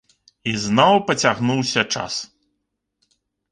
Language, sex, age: Belarusian, male, 30-39